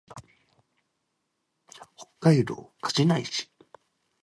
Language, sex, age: Japanese, male, 19-29